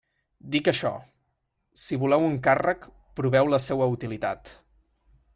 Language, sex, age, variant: Catalan, male, 19-29, Central